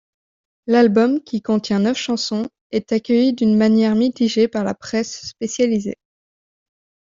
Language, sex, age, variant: French, female, 19-29, Français de métropole